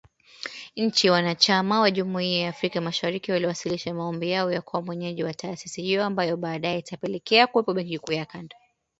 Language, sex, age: Swahili, female, 19-29